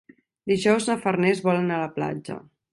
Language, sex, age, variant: Catalan, female, 19-29, Central